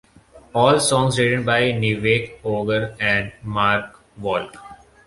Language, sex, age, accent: English, male, 19-29, India and South Asia (India, Pakistan, Sri Lanka)